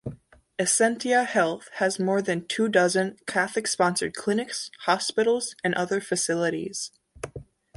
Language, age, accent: English, under 19, United States English